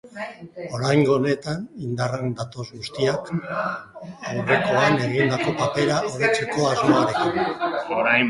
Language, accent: Basque, Erdialdekoa edo Nafarra (Gipuzkoa, Nafarroa)